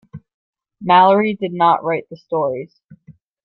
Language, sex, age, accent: English, female, 19-29, United States English